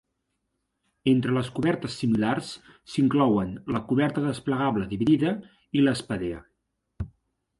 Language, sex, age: Catalan, male, 40-49